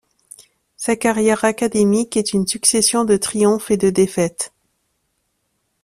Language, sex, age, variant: French, female, 30-39, Français de métropole